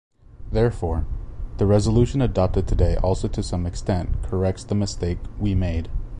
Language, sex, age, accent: English, male, 30-39, United States English